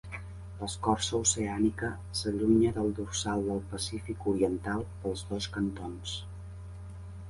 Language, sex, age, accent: Catalan, female, 50-59, nord-oriental